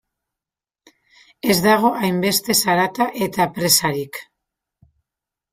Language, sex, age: Basque, female, 30-39